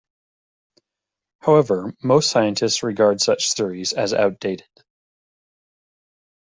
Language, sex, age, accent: English, male, 30-39, United States English